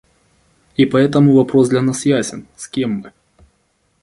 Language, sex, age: Russian, male, 30-39